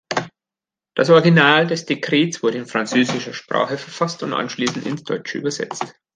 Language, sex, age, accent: German, male, 50-59, Deutschland Deutsch